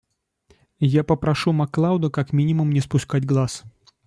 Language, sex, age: Russian, male, 30-39